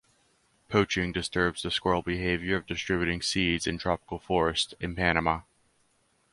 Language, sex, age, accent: English, male, 19-29, United States English